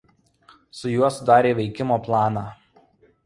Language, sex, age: Lithuanian, male, 19-29